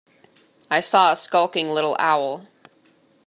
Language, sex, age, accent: English, female, 19-29, Canadian English